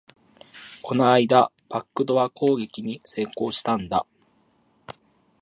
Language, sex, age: Japanese, male, 30-39